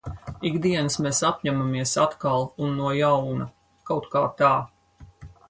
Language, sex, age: Latvian, female, 50-59